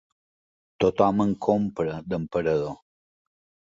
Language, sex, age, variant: Catalan, male, 60-69, Balear